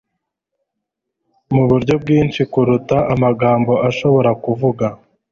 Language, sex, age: Kinyarwanda, male, 19-29